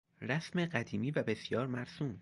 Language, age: Persian, 19-29